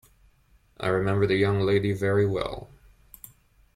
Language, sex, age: English, male, 19-29